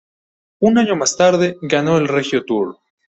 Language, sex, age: Spanish, male, 19-29